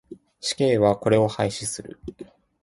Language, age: Japanese, 19-29